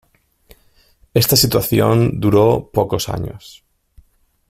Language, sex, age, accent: Spanish, male, 30-39, España: Centro-Sur peninsular (Madrid, Toledo, Castilla-La Mancha)